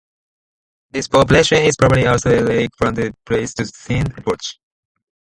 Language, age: English, under 19